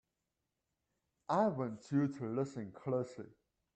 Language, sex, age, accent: English, male, 30-39, United States English